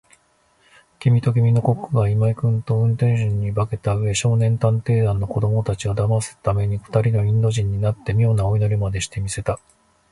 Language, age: Japanese, 50-59